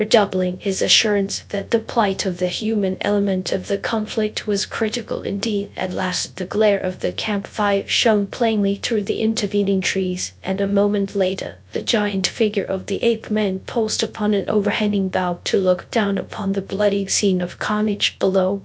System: TTS, GradTTS